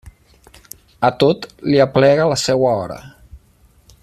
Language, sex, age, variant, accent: Catalan, male, 40-49, Central, central